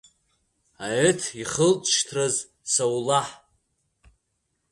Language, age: Abkhazian, under 19